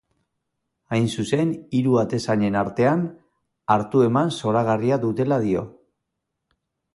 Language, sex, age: Basque, male, 40-49